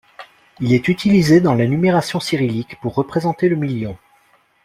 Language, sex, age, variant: French, male, 30-39, Français de métropole